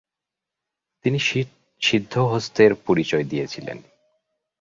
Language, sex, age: Bengali, male, 40-49